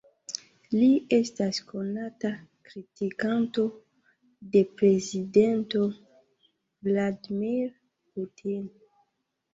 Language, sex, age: Esperanto, female, 19-29